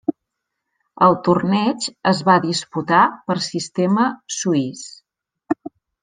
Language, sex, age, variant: Catalan, female, 50-59, Central